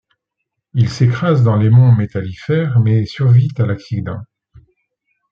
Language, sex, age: French, male, 40-49